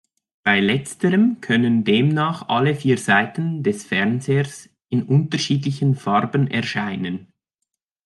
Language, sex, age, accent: German, male, 30-39, Schweizerdeutsch